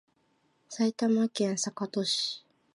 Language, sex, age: Japanese, female, 19-29